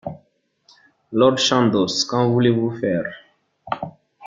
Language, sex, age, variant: French, male, 19-29, Français d'Afrique subsaharienne et des îles africaines